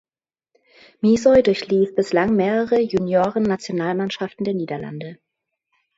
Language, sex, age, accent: German, female, 30-39, Hochdeutsch